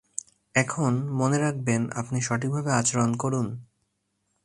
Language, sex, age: Bengali, male, 19-29